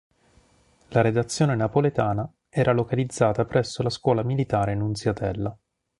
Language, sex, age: Italian, male, 40-49